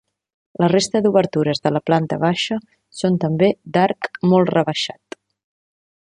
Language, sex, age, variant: Catalan, female, 30-39, Central